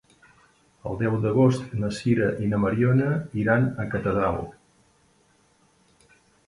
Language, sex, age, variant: Catalan, male, 50-59, Septentrional